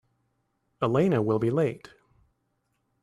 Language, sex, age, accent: English, male, 30-39, United States English